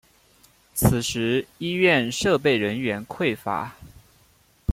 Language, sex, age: Chinese, male, 19-29